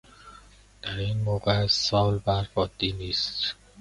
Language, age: Persian, 40-49